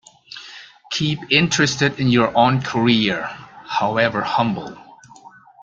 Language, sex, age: English, male, 40-49